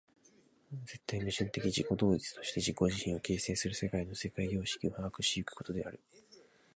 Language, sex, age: Japanese, male, 19-29